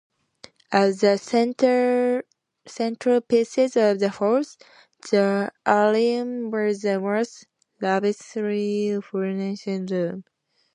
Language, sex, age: English, female, 19-29